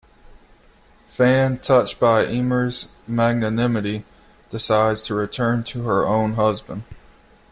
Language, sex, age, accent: English, male, 19-29, United States English